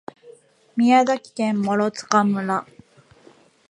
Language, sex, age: Japanese, female, 30-39